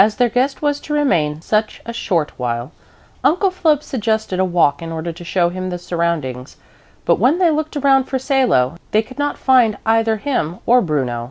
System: none